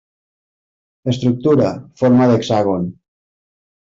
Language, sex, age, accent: Catalan, male, 30-39, valencià